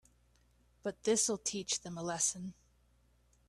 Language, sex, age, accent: English, female, 19-29, Canadian English